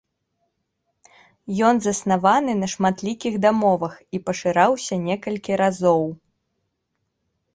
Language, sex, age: Belarusian, female, 19-29